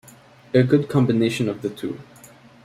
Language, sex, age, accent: English, male, 19-29, Canadian English